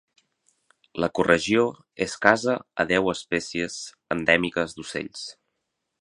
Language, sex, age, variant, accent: Catalan, male, 19-29, Central, Empordanès; Oriental